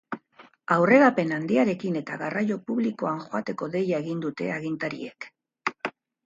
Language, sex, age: Basque, female, 60-69